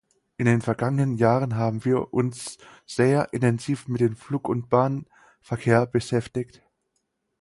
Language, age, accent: German, 19-29, Deutschland Deutsch